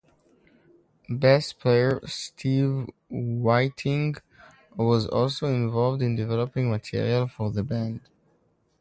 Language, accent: English, England English; Israeli